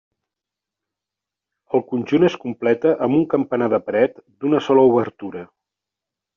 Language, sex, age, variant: Catalan, male, 50-59, Central